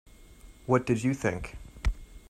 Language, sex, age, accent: English, male, 19-29, United States English